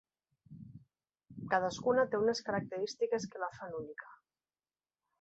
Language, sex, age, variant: Catalan, female, 40-49, Nord-Occidental